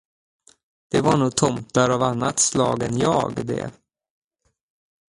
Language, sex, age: Swedish, male, 30-39